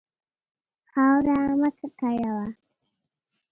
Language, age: Pashto, 30-39